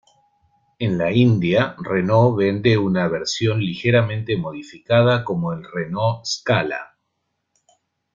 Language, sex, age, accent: Spanish, male, 50-59, Rioplatense: Argentina, Uruguay, este de Bolivia, Paraguay